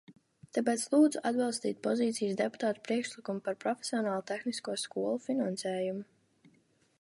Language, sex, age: Latvian, female, under 19